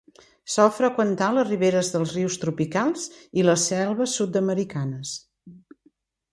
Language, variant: Catalan, Central